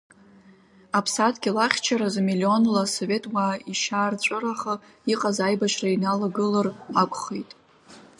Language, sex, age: Abkhazian, female, under 19